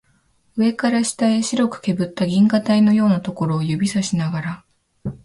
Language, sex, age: Japanese, female, 19-29